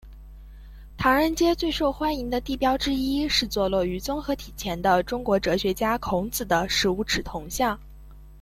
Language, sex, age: Chinese, female, under 19